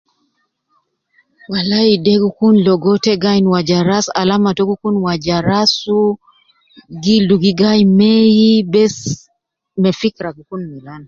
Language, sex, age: Nubi, female, 50-59